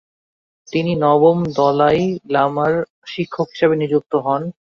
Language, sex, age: Bengali, male, 19-29